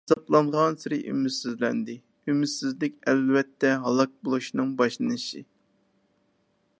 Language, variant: Uyghur, ئۇيغۇر تىلى